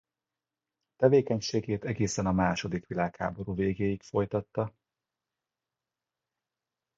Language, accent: Hungarian, budapesti